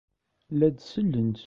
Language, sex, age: Kabyle, male, 19-29